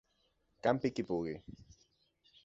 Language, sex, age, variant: Catalan, male, 30-39, Central